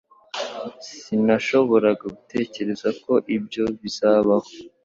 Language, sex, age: Kinyarwanda, male, under 19